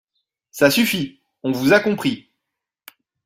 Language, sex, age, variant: French, male, 30-39, Français de métropole